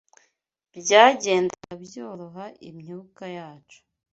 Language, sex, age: Kinyarwanda, female, 19-29